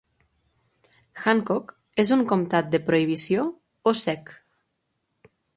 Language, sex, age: Catalan, female, 30-39